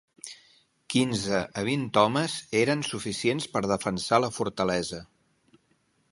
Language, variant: Catalan, Central